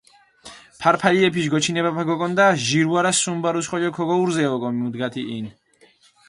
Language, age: Mingrelian, 19-29